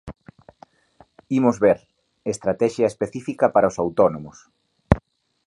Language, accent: Galician, Normativo (estándar)